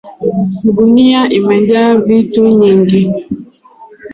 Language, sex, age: Swahili, female, 19-29